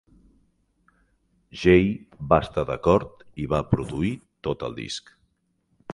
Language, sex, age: Catalan, male, 40-49